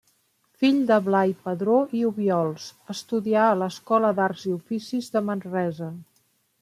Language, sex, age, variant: Catalan, female, 50-59, Central